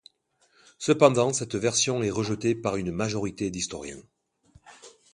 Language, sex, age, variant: French, male, 50-59, Français de métropole